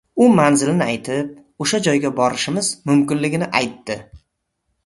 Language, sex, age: Uzbek, male, 30-39